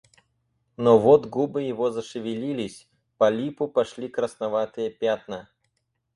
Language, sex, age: Russian, male, 19-29